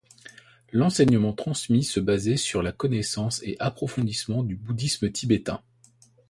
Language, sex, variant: French, male, Français de métropole